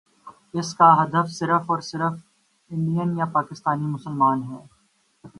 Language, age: Urdu, 19-29